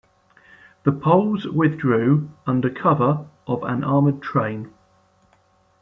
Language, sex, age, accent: English, male, 30-39, England English